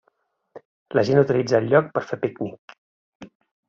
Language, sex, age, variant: Catalan, male, 40-49, Central